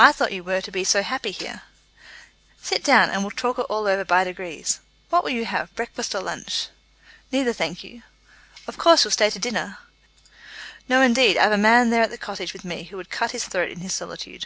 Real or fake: real